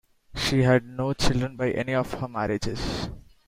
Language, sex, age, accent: English, male, 19-29, India and South Asia (India, Pakistan, Sri Lanka)